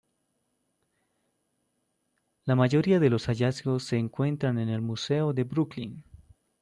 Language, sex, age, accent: Spanish, male, 19-29, Andino-Pacífico: Colombia, Perú, Ecuador, oeste de Bolivia y Venezuela andina